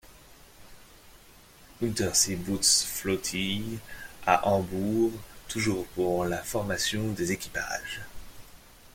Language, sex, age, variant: French, male, 30-39, Français de métropole